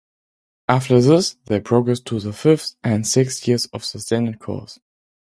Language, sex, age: English, male, under 19